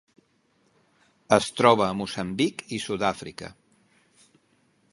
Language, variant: Catalan, Central